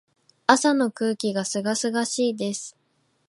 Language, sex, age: Japanese, female, 19-29